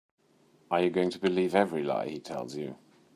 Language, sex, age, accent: English, male, 40-49, England English